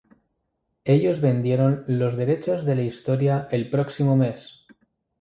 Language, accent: Spanish, España: Norte peninsular (Asturias, Castilla y León, Cantabria, País Vasco, Navarra, Aragón, La Rioja, Guadalajara, Cuenca)